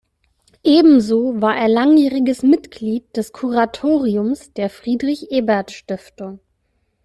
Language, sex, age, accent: German, female, 30-39, Deutschland Deutsch